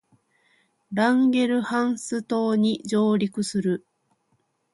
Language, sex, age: Japanese, female, 40-49